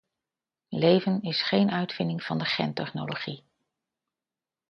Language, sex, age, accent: Dutch, female, 50-59, Nederlands Nederlands